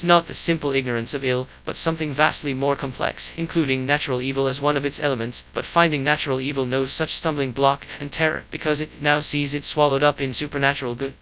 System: TTS, FastPitch